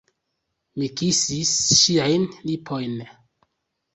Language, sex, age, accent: Esperanto, male, 30-39, Internacia